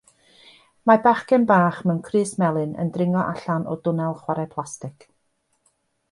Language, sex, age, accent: Welsh, female, 60-69, Y Deyrnas Unedig Cymraeg